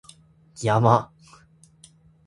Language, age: Japanese, 19-29